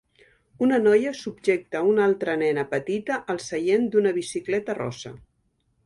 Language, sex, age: Catalan, female, 60-69